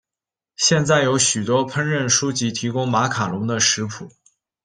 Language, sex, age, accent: Chinese, male, 19-29, 出生地：山西省